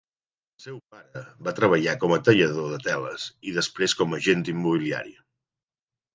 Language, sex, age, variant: Catalan, male, 40-49, Central